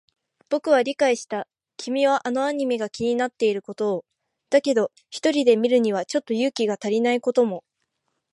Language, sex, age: Japanese, female, under 19